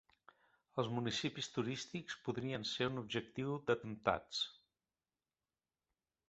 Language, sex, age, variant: Catalan, male, 60-69, Central